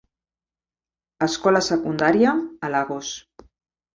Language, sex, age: Catalan, female, 50-59